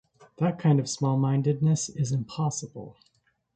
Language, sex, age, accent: English, male, 30-39, Canadian English